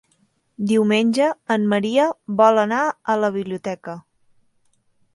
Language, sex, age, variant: Catalan, female, 19-29, Central